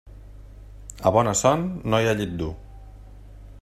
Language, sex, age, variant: Catalan, male, 30-39, Nord-Occidental